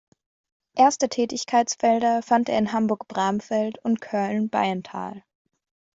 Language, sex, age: German, female, under 19